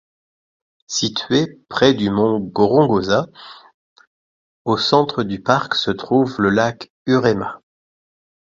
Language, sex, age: French, male, 50-59